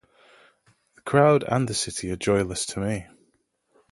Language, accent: English, England English